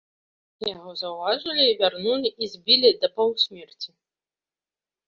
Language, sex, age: Belarusian, female, 30-39